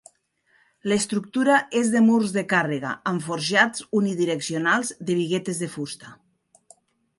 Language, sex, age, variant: Catalan, female, 50-59, Nord-Occidental